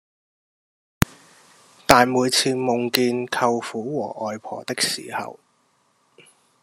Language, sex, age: Cantonese, male, 30-39